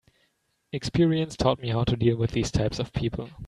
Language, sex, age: English, male, 19-29